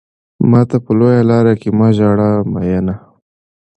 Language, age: Pashto, 19-29